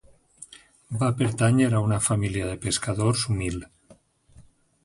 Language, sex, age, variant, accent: Catalan, male, 60-69, Valencià central, valencià